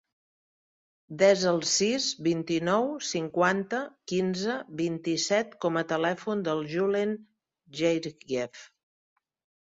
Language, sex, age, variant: Catalan, female, 50-59, Central